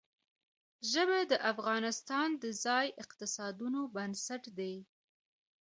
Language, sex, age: Pashto, female, 30-39